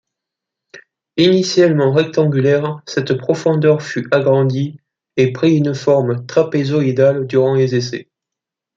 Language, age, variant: French, 19-29, Français de métropole